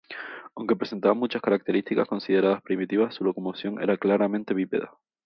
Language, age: Spanish, 19-29